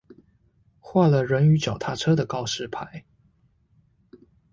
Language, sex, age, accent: Chinese, male, 19-29, 出生地：臺北市